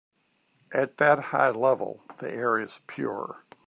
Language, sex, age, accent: English, male, 60-69, United States English